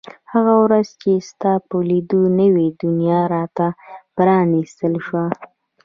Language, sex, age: Pashto, female, 19-29